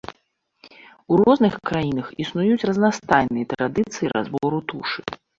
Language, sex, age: Belarusian, female, 40-49